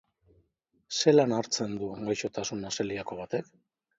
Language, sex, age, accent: Basque, male, 40-49, Mendebalekoa (Araba, Bizkaia, Gipuzkoako mendebaleko herri batzuk)